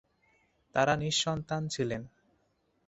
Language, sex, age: Bengali, male, 19-29